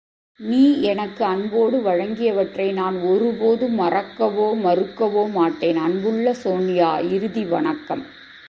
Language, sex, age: Tamil, female, 40-49